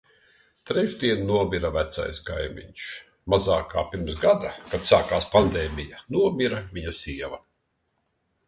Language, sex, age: Latvian, male, 60-69